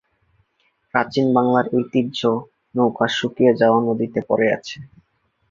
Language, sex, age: Bengali, male, 19-29